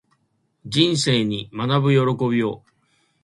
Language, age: Japanese, 60-69